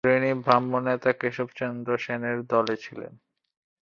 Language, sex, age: Bengali, male, 19-29